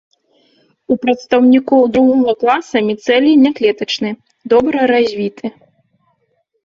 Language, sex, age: Belarusian, female, 19-29